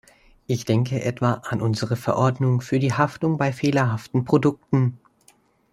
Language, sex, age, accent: German, male, under 19, Deutschland Deutsch